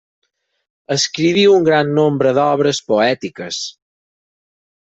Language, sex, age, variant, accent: Catalan, male, 30-39, Balear, mallorquí